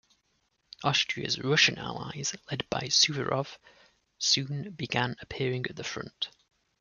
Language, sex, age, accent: English, male, 30-39, England English